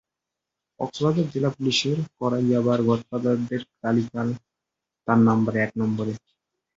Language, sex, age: Bengali, male, 19-29